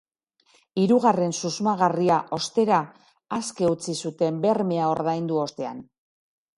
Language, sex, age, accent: Basque, female, 40-49, Mendebalekoa (Araba, Bizkaia, Gipuzkoako mendebaleko herri batzuk)